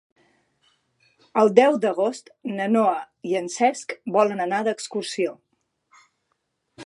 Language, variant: Catalan, Central